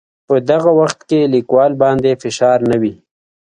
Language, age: Pashto, 40-49